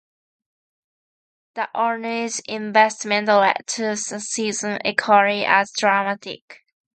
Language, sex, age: English, female, 19-29